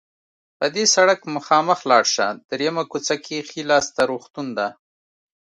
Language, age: Pashto, 30-39